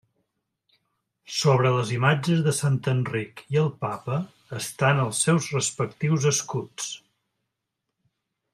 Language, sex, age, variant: Catalan, male, 50-59, Balear